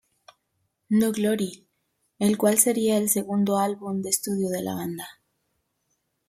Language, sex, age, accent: Spanish, female, 19-29, América central